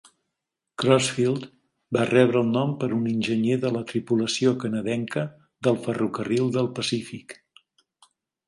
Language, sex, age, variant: Catalan, male, 60-69, Nord-Occidental